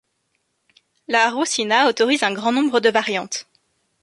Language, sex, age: French, female, 19-29